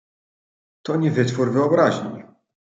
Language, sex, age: Polish, male, 30-39